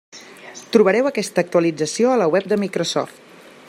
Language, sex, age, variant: Catalan, female, 30-39, Central